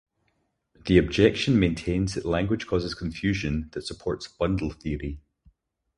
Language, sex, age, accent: English, male, 30-39, Scottish English